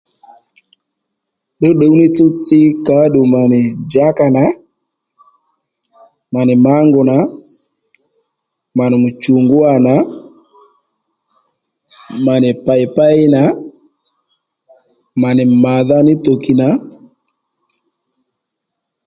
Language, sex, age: Lendu, male, 30-39